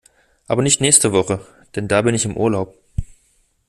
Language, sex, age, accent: German, male, 30-39, Deutschland Deutsch